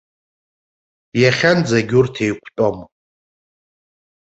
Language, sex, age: Abkhazian, male, 30-39